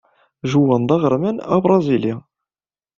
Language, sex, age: Kabyle, male, 19-29